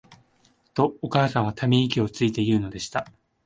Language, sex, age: Japanese, male, 19-29